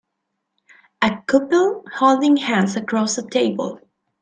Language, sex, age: English, female, 19-29